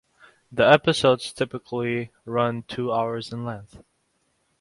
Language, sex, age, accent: English, male, 19-29, India and South Asia (India, Pakistan, Sri Lanka)